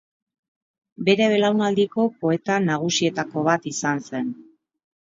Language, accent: Basque, Mendebalekoa (Araba, Bizkaia, Gipuzkoako mendebaleko herri batzuk)